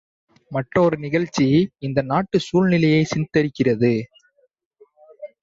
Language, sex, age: Tamil, male, 19-29